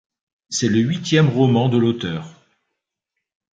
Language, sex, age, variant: French, male, 50-59, Français de métropole